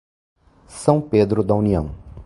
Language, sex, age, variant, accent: Portuguese, male, 50-59, Portuguese (Brasil), Paulista